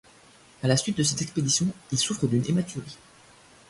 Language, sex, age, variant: French, male, 19-29, Français de métropole